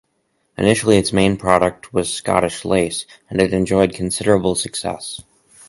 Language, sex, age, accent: English, male, 19-29, United States English